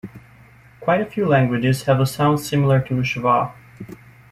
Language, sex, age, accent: English, male, 19-29, United States English